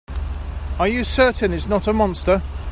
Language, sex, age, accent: English, male, 50-59, England English